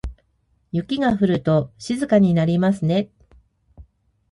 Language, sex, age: Japanese, female, 40-49